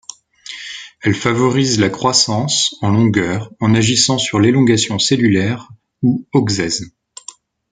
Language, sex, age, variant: French, male, 19-29, Français de métropole